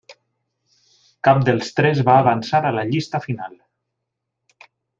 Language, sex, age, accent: Catalan, male, 40-49, valencià